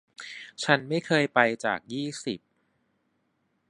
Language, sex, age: Thai, male, 30-39